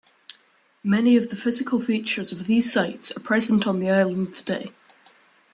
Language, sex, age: English, male, under 19